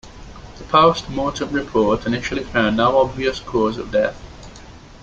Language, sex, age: English, male, 19-29